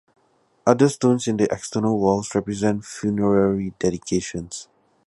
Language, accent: English, Singaporean English